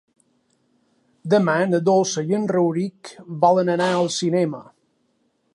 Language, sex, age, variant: Catalan, male, 40-49, Balear